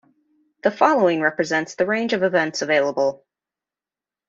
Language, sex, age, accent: English, female, 30-39, United States English